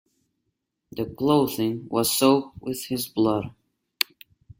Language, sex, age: English, male, under 19